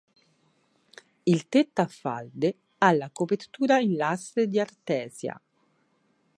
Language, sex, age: Italian, female, 40-49